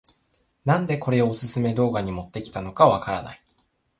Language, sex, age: Japanese, male, 19-29